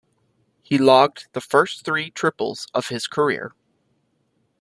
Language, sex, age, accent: English, male, 30-39, United States English